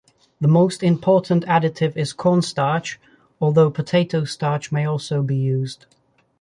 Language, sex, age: English, male, 19-29